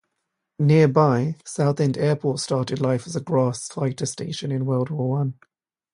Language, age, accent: English, 19-29, England English; London English